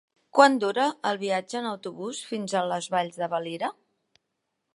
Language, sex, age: Catalan, female, 60-69